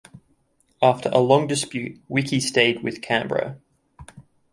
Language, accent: English, Australian English